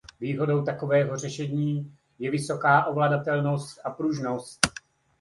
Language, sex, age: Czech, male, 50-59